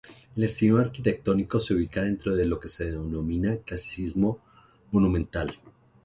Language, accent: Spanish, Andino-Pacífico: Colombia, Perú, Ecuador, oeste de Bolivia y Venezuela andina